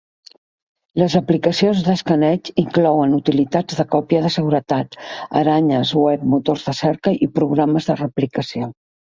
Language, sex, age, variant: Catalan, female, 70-79, Central